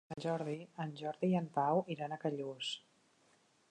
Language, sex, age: Catalan, female, 40-49